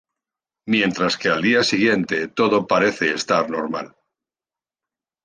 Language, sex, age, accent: Spanish, male, 50-59, España: Centro-Sur peninsular (Madrid, Toledo, Castilla-La Mancha)